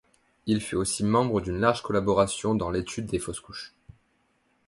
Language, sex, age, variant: French, male, 19-29, Français de métropole